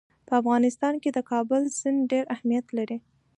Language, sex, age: Pashto, female, 19-29